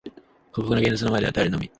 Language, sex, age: Japanese, male, 19-29